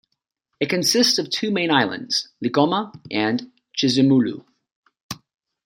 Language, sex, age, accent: English, male, 19-29, United States English